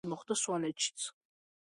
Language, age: Georgian, 90+